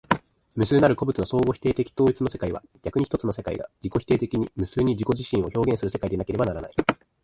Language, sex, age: Japanese, male, 19-29